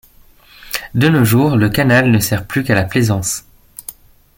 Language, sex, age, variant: French, male, 19-29, Français de métropole